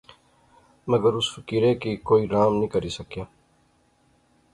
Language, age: Pahari-Potwari, 40-49